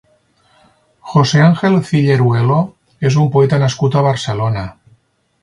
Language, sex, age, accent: Catalan, male, 50-59, Lleidatà